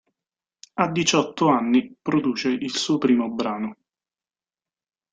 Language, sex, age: Italian, male, 30-39